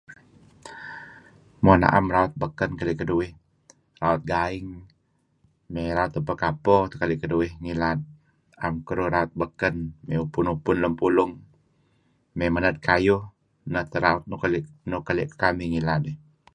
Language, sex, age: Kelabit, male, 50-59